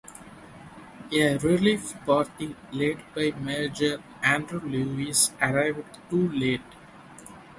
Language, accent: English, India and South Asia (India, Pakistan, Sri Lanka)